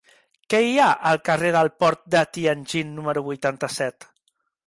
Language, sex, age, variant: Catalan, male, 19-29, Central